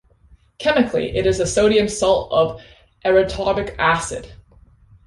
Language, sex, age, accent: English, female, 19-29, Canadian English